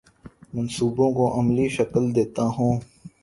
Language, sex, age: Urdu, male, 19-29